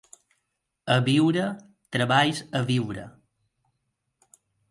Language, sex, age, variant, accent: Catalan, male, 19-29, Balear, mallorquí